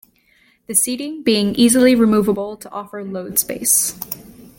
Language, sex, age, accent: English, female, 19-29, United States English